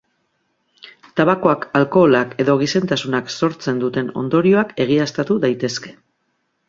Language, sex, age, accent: Basque, female, 40-49, Mendebalekoa (Araba, Bizkaia, Gipuzkoako mendebaleko herri batzuk)